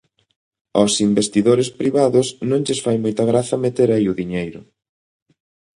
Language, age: Galician, 30-39